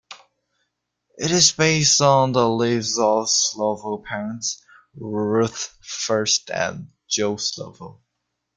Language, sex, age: English, male, under 19